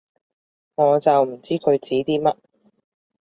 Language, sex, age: Cantonese, female, 19-29